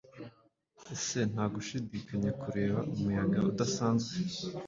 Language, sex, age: Kinyarwanda, male, 19-29